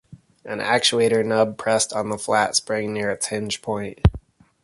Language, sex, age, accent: English, male, 30-39, United States English